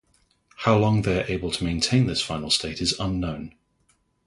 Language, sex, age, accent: English, male, 30-39, England English